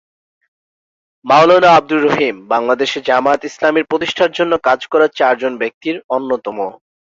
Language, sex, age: Bengali, male, 19-29